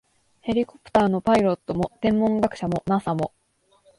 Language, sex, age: Japanese, female, 19-29